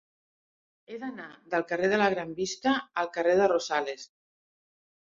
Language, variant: Catalan, Central